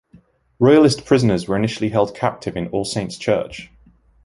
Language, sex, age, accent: English, male, 19-29, England English